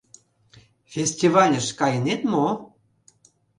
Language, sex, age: Mari, male, 50-59